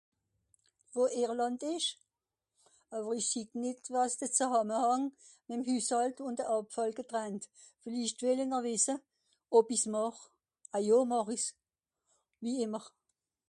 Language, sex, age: Swiss German, female, 60-69